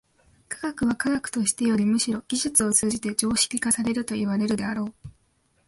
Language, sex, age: Japanese, female, 19-29